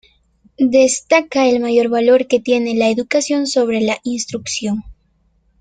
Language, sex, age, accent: Spanish, female, 19-29, América central